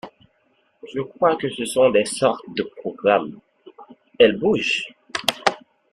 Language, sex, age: French, male, 19-29